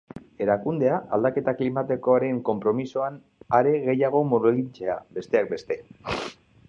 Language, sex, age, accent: Basque, male, 40-49, Mendebalekoa (Araba, Bizkaia, Gipuzkoako mendebaleko herri batzuk)